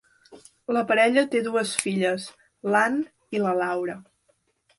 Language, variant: Catalan, Central